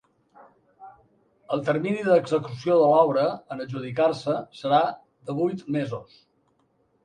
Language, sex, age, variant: Catalan, male, 70-79, Balear